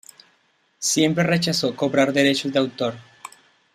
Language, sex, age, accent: Spanish, male, 30-39, Andino-Pacífico: Colombia, Perú, Ecuador, oeste de Bolivia y Venezuela andina